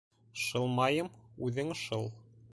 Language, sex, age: Bashkir, male, 30-39